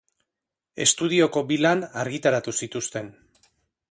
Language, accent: Basque, Erdialdekoa edo Nafarra (Gipuzkoa, Nafarroa)